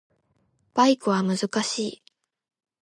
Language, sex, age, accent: Japanese, female, 19-29, 標準語